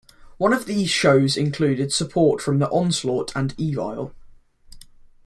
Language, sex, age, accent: English, male, under 19, England English